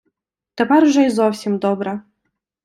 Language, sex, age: Ukrainian, female, 19-29